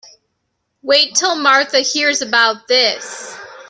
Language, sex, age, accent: English, female, 30-39, United States English